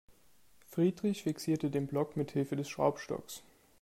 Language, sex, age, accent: German, male, 19-29, Deutschland Deutsch